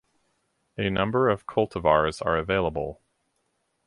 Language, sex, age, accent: English, male, 30-39, United States English